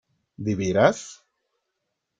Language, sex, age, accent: Spanish, male, 19-29, Rioplatense: Argentina, Uruguay, este de Bolivia, Paraguay